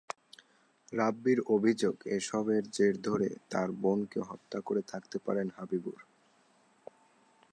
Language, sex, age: Bengali, male, under 19